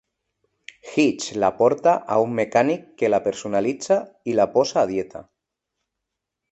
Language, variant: Catalan, Central